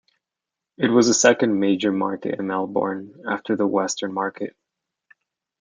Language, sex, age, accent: English, male, 19-29, United States English